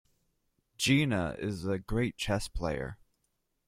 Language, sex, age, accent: English, male, 19-29, United States English